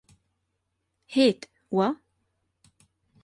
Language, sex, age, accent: Spanish, female, 19-29, España: Sur peninsular (Andalucia, Extremadura, Murcia)